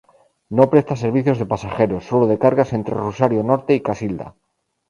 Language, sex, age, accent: Spanish, male, 30-39, España: Norte peninsular (Asturias, Castilla y León, Cantabria, País Vasco, Navarra, Aragón, La Rioja, Guadalajara, Cuenca)